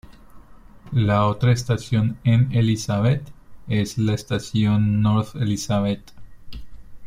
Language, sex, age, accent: Spanish, male, 30-39, Andino-Pacífico: Colombia, Perú, Ecuador, oeste de Bolivia y Venezuela andina